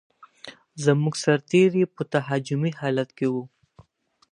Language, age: Pashto, under 19